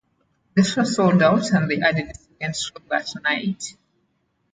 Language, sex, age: English, female, 19-29